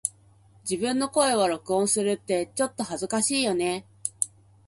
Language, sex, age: Japanese, female, 30-39